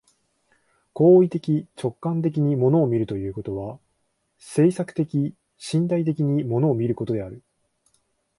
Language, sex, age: Japanese, male, 19-29